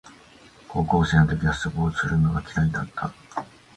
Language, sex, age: Japanese, male, 50-59